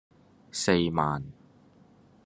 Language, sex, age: Cantonese, male, under 19